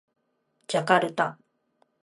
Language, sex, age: Japanese, female, 30-39